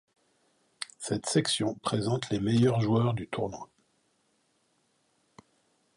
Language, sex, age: French, male, 60-69